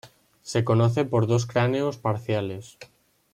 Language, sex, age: Spanish, male, 19-29